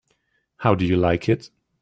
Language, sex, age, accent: English, male, 19-29, England English